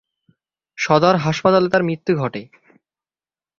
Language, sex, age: Bengali, male, 19-29